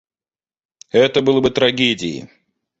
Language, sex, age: Russian, male, 30-39